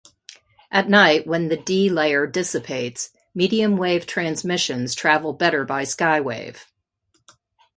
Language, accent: English, United States English